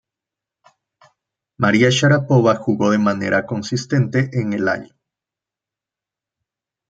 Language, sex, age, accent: Spanish, male, 30-39, México